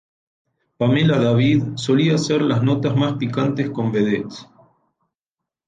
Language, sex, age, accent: Spanish, male, 50-59, Rioplatense: Argentina, Uruguay, este de Bolivia, Paraguay